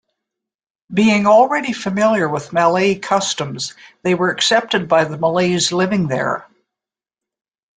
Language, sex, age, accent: English, female, 60-69, Canadian English